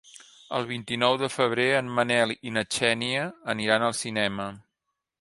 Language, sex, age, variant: Catalan, male, 40-49, Central